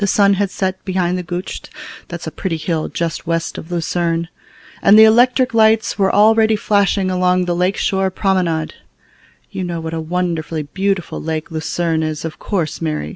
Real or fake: real